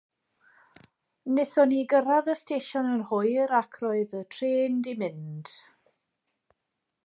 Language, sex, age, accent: Welsh, female, 40-49, Y Deyrnas Unedig Cymraeg